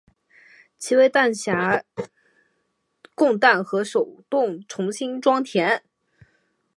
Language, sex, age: Chinese, female, 19-29